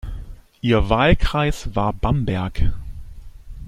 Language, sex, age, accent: German, male, 30-39, Deutschland Deutsch